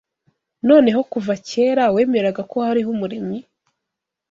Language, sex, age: Kinyarwanda, female, 19-29